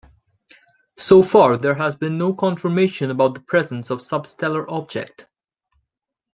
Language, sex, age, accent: English, male, 19-29, England English